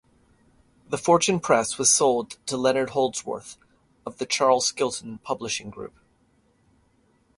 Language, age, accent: English, 50-59, United States English